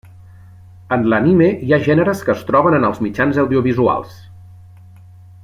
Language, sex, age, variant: Catalan, male, 40-49, Central